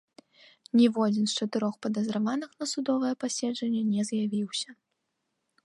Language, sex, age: Belarusian, female, 19-29